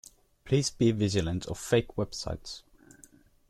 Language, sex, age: English, male, under 19